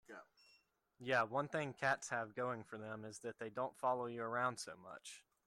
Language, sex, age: English, male, 19-29